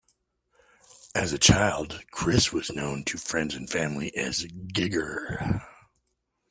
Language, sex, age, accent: English, male, 40-49, United States English